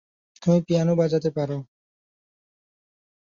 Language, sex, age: Bengali, male, 19-29